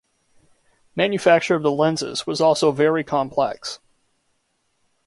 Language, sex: English, male